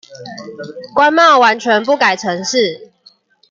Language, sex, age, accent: Chinese, male, 19-29, 出生地：新北市